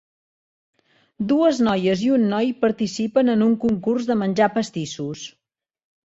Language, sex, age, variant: Catalan, female, 40-49, Central